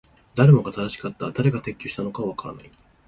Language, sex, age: Japanese, male, 19-29